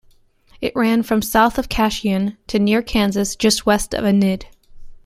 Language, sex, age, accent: English, female, 19-29, United States English